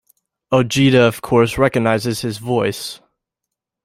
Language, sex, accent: English, male, United States English